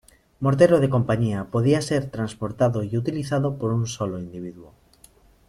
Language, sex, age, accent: Spanish, male, 30-39, España: Norte peninsular (Asturias, Castilla y León, Cantabria, País Vasco, Navarra, Aragón, La Rioja, Guadalajara, Cuenca)